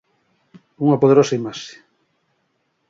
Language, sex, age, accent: Galician, male, 50-59, Atlántico (seseo e gheada)